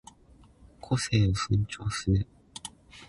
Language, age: Japanese, 19-29